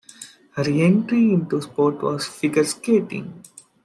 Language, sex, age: English, male, 19-29